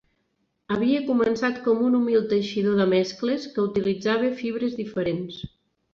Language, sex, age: Catalan, female, 40-49